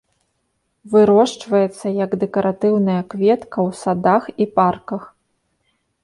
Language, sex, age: Belarusian, female, 30-39